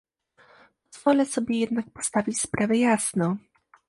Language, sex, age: Polish, female, 19-29